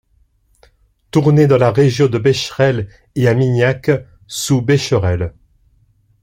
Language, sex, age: French, male, 60-69